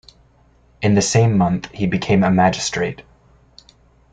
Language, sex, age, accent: English, male, 19-29, United States English